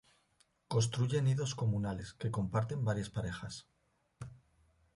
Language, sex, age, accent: Spanish, male, 40-49, España: Centro-Sur peninsular (Madrid, Toledo, Castilla-La Mancha)